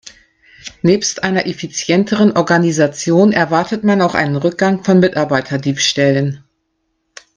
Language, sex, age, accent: German, female, 50-59, Deutschland Deutsch